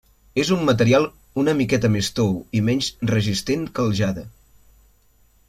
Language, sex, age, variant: Catalan, male, 19-29, Central